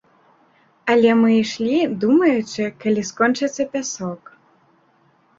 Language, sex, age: Belarusian, female, 19-29